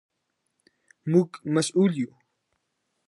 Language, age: Pashto, 19-29